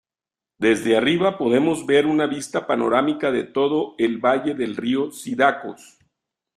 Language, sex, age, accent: Spanish, male, 50-59, México